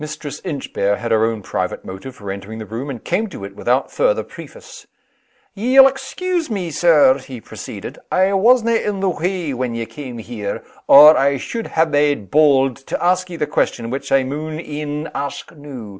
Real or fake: real